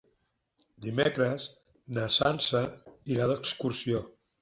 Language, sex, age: Catalan, male, 50-59